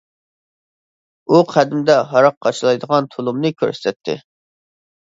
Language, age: Uyghur, 19-29